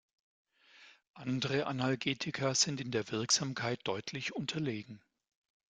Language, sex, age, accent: German, male, 50-59, Deutschland Deutsch